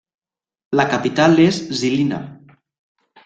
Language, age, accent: Catalan, under 19, valencià